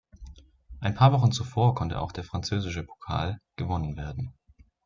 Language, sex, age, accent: German, male, 19-29, Deutschland Deutsch